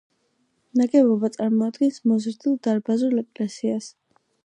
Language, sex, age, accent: Georgian, female, under 19, მშვიდი